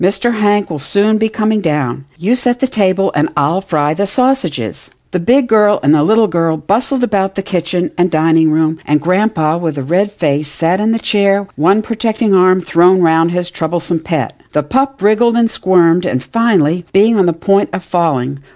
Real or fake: real